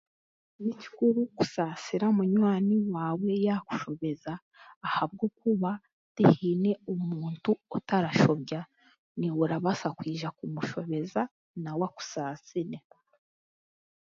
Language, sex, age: Chiga, female, 19-29